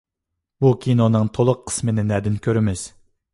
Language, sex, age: Uyghur, male, 19-29